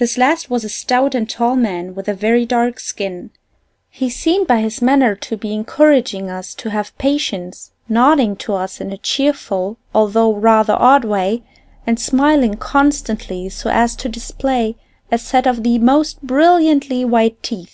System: none